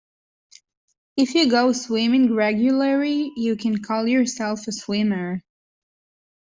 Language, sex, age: English, female, 19-29